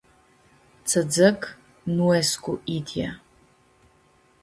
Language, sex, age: Aromanian, female, 30-39